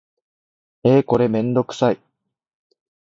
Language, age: Japanese, 19-29